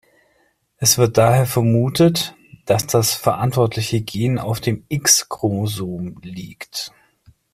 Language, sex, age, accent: German, male, 30-39, Deutschland Deutsch